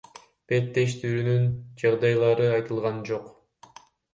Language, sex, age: Kyrgyz, male, under 19